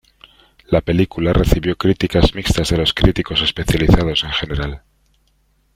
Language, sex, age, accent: Spanish, male, 40-49, España: Centro-Sur peninsular (Madrid, Toledo, Castilla-La Mancha)